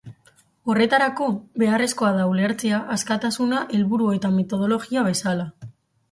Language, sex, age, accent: Basque, female, 19-29, Mendebalekoa (Araba, Bizkaia, Gipuzkoako mendebaleko herri batzuk)